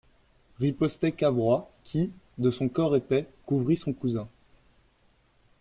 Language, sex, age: French, male, 19-29